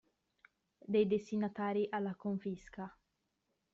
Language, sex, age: Italian, female, 19-29